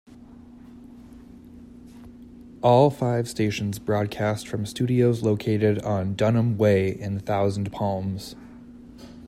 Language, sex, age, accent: English, male, 19-29, United States English